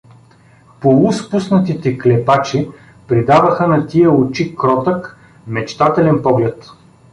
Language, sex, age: Bulgarian, male, 40-49